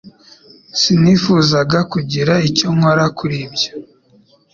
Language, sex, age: Kinyarwanda, male, under 19